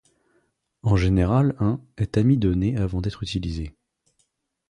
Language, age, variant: French, 30-39, Français de métropole